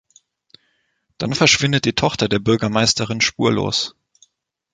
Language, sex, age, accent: German, male, 19-29, Deutschland Deutsch